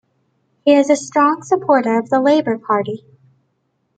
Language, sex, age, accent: English, female, 19-29, United States English